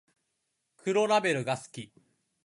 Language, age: Japanese, 19-29